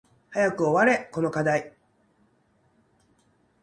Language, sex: Japanese, female